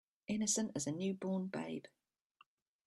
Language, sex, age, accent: English, female, 40-49, England English